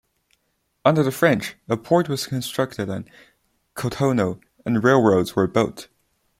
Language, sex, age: English, male, under 19